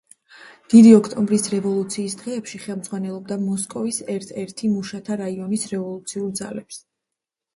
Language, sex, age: Georgian, female, 19-29